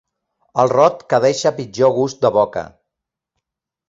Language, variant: Catalan, Central